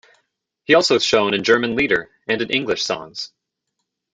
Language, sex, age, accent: English, male, 19-29, United States English